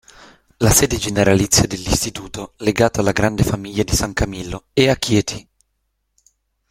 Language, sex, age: Italian, male, 19-29